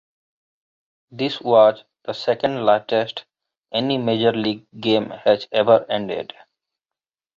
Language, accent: English, India and South Asia (India, Pakistan, Sri Lanka)